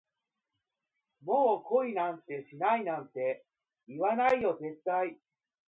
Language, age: Japanese, 30-39